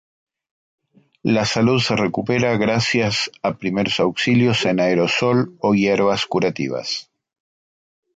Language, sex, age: Spanish, male, 50-59